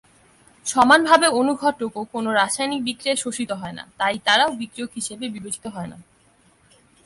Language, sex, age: Bengali, female, under 19